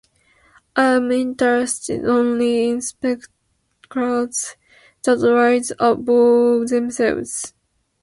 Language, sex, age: English, female, 19-29